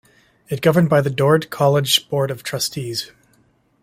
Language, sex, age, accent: English, male, 19-29, Canadian English